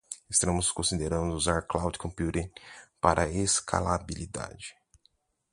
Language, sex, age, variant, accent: Portuguese, male, 19-29, Portuguese (Brasil), Paulista